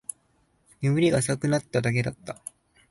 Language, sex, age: Japanese, male, 19-29